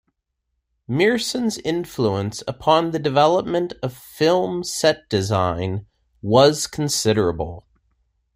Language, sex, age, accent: English, male, 40-49, United States English